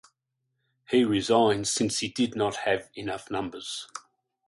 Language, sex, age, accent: English, male, 60-69, Australian English